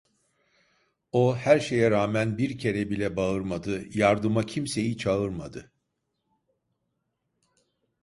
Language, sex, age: Turkish, male, 60-69